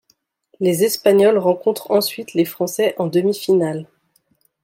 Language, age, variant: French, 19-29, Français de métropole